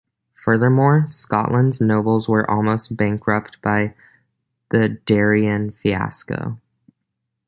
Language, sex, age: English, male, under 19